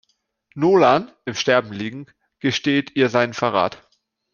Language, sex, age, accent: German, male, 19-29, Deutschland Deutsch